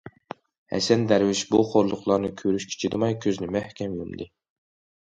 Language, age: Uyghur, 19-29